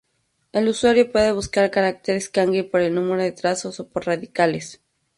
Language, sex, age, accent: Spanish, female, 30-39, México